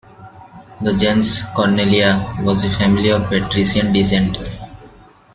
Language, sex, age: English, male, 19-29